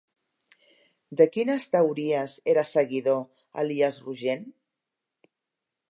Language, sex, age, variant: Catalan, female, 60-69, Central